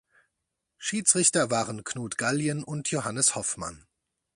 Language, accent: German, Deutschland Deutsch